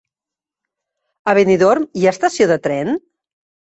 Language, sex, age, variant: Catalan, female, 50-59, Central